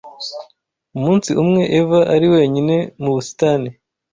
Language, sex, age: Kinyarwanda, male, 19-29